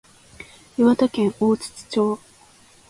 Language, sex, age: Japanese, female, 19-29